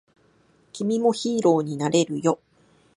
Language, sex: Japanese, female